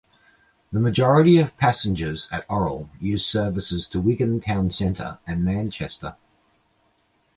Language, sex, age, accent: English, male, 40-49, Australian English